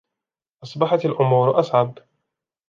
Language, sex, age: Arabic, male, 19-29